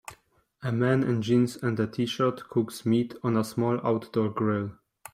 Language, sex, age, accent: English, male, 19-29, United States English